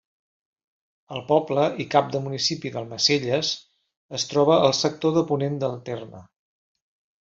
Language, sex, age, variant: Catalan, male, 50-59, Central